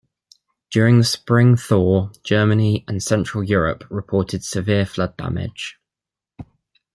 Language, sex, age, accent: English, male, 19-29, England English